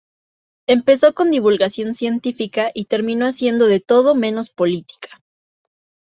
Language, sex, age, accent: Spanish, female, 19-29, México